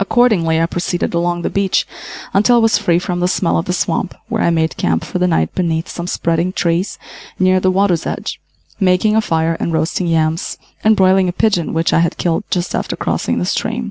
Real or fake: real